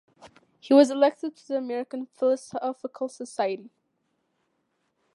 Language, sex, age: English, female, under 19